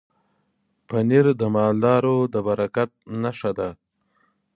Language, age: Pashto, 30-39